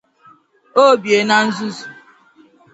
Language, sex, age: Igbo, female, 19-29